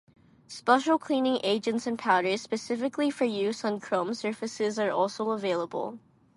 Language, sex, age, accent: English, female, under 19, United States English